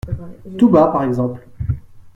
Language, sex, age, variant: French, male, 19-29, Français de métropole